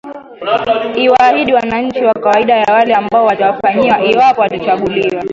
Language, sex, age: Swahili, female, 19-29